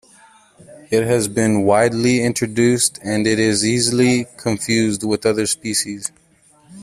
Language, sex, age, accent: English, male, 19-29, United States English